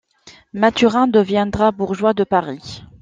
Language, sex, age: French, female, 30-39